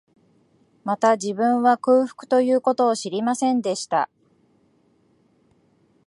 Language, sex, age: Japanese, female, 40-49